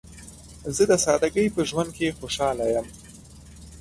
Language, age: Pashto, under 19